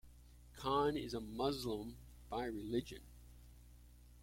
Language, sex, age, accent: English, male, 40-49, United States English